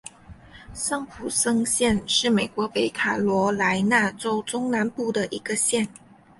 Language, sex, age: Chinese, female, under 19